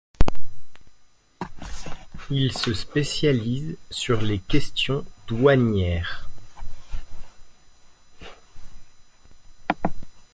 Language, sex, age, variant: French, male, 19-29, Français de métropole